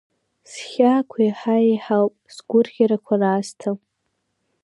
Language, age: Abkhazian, under 19